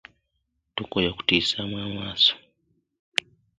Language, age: Ganda, under 19